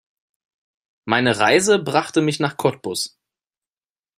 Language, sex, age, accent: German, male, 30-39, Deutschland Deutsch